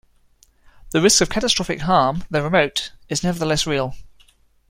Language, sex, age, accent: English, male, 30-39, England English